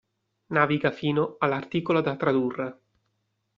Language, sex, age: Italian, male, 30-39